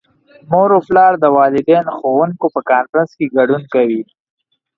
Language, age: Pashto, 19-29